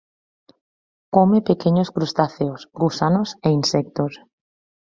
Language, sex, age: Spanish, female, 19-29